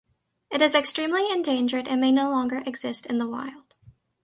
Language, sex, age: English, female, under 19